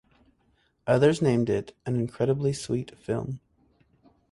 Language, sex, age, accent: English, male, 19-29, United States English